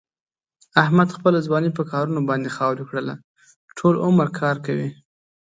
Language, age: Pashto, 19-29